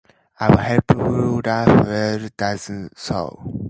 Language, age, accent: English, 19-29, United States English